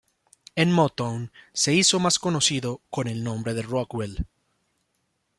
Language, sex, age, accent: Spanish, male, 19-29, Andino-Pacífico: Colombia, Perú, Ecuador, oeste de Bolivia y Venezuela andina